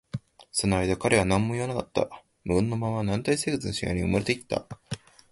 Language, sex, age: Japanese, male, under 19